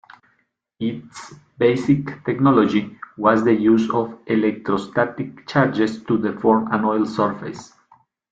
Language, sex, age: English, male, 40-49